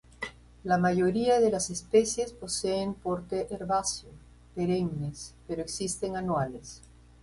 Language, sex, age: Spanish, female, 60-69